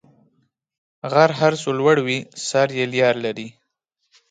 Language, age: Pashto, 19-29